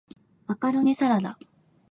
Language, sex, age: Japanese, female, 19-29